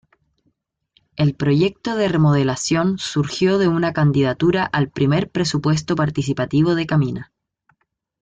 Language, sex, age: Spanish, female, 19-29